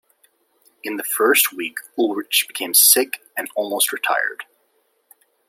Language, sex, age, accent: English, male, 19-29, United States English